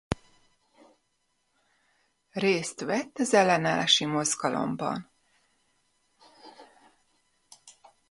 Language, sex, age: Hungarian, female, 40-49